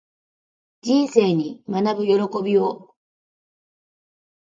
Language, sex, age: Japanese, female, 50-59